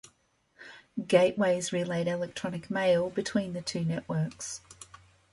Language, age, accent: English, 50-59, Australian English